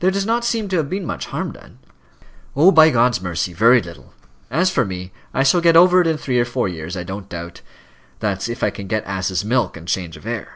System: none